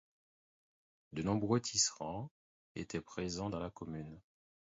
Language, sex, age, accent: French, male, 30-39, Français d’Haïti